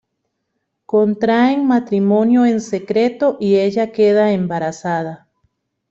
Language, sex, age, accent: Spanish, female, 40-49, América central